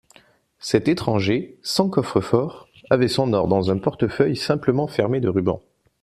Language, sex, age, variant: French, male, 30-39, Français de métropole